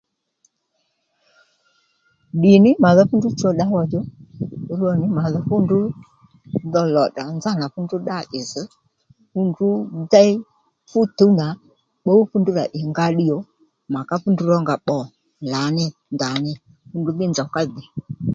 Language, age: Lendu, 40-49